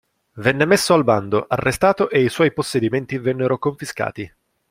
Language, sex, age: Italian, male, 19-29